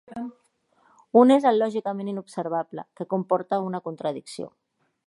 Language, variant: Catalan, Central